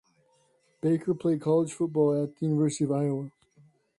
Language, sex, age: English, male, 40-49